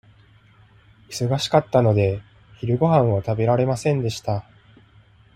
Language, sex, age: Japanese, male, 30-39